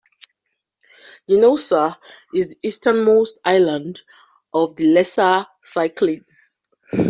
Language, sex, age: English, female, 30-39